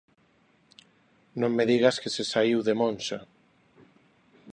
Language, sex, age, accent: Galician, male, 30-39, Neofalante